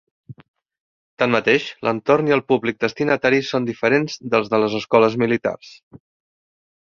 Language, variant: Catalan, Central